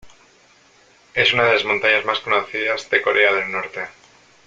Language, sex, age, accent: Spanish, male, 30-39, España: Centro-Sur peninsular (Madrid, Toledo, Castilla-La Mancha)